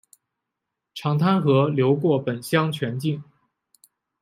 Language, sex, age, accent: Chinese, male, 19-29, 出生地：江苏省